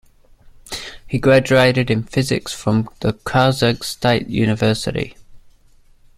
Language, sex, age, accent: English, male, 30-39, Australian English